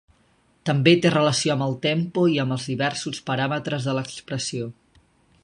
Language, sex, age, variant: Catalan, male, 19-29, Nord-Occidental